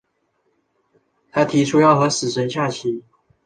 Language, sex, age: Chinese, male, under 19